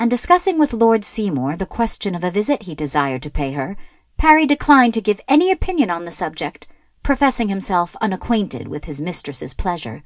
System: none